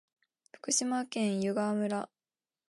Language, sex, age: Japanese, female, 19-29